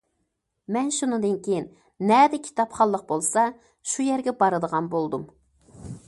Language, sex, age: Uyghur, female, 40-49